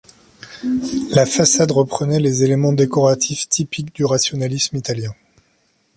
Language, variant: French, Français de métropole